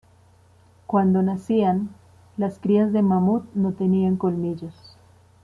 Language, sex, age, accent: Spanish, female, 40-49, Andino-Pacífico: Colombia, Perú, Ecuador, oeste de Bolivia y Venezuela andina